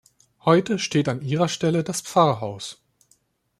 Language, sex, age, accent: German, male, 30-39, Deutschland Deutsch